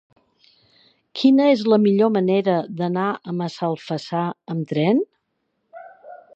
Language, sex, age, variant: Catalan, female, 60-69, Central